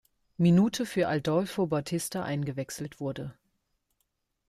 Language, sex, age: German, female, 19-29